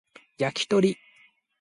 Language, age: Japanese, 19-29